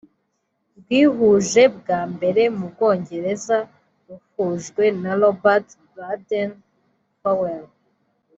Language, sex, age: Kinyarwanda, female, under 19